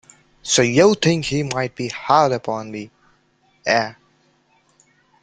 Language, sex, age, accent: English, male, 19-29, India and South Asia (India, Pakistan, Sri Lanka)